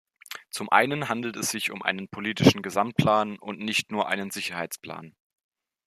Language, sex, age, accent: German, male, 19-29, Deutschland Deutsch